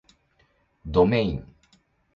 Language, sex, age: Japanese, male, 19-29